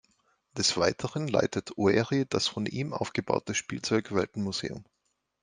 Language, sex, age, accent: German, male, 40-49, Österreichisches Deutsch